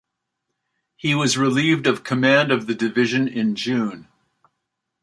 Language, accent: English, Canadian English